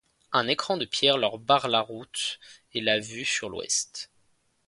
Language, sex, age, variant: French, male, 19-29, Français de métropole